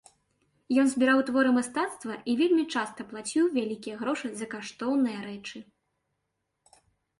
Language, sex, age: Belarusian, female, 19-29